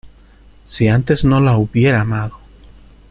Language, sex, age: Spanish, male, 30-39